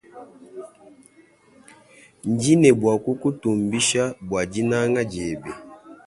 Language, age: Luba-Lulua, 19-29